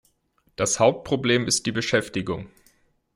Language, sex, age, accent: German, male, 19-29, Deutschland Deutsch